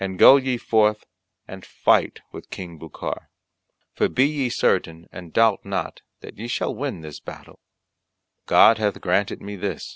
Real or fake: real